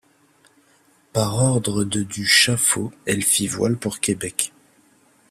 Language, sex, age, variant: French, male, 19-29, Français de métropole